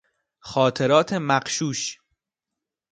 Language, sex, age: Persian, male, 19-29